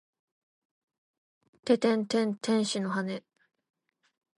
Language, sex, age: Japanese, female, 19-29